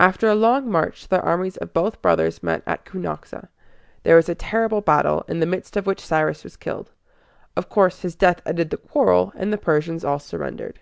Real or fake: real